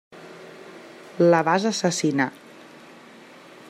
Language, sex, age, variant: Catalan, female, 30-39, Central